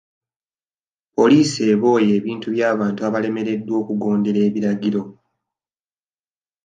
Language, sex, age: Ganda, male, 19-29